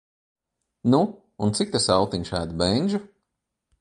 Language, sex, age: Latvian, male, 40-49